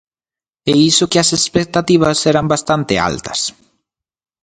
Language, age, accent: Galician, 19-29, Oriental (común en zona oriental)